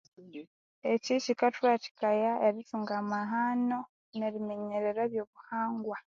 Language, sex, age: Konzo, female, 19-29